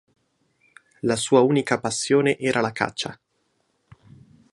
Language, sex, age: Italian, male, 19-29